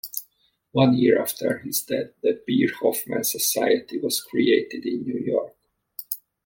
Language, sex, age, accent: English, male, 40-49, United States English